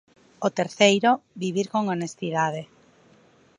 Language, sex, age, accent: Galician, female, 30-39, Normativo (estándar)